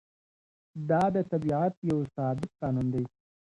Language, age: Pashto, 19-29